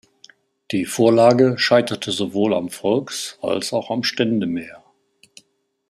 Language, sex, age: German, male, 60-69